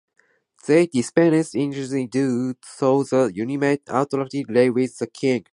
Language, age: English, 19-29